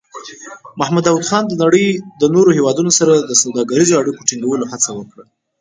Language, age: Pashto, 19-29